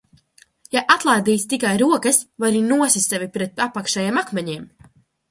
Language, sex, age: Latvian, female, under 19